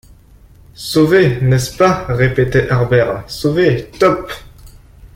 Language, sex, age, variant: French, male, under 19, Français de métropole